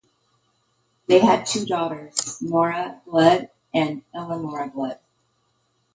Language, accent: English, United States English